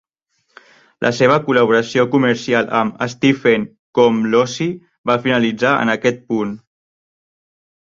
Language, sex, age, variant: Catalan, male, 30-39, Central